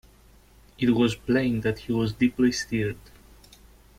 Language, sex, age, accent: English, male, 19-29, United States English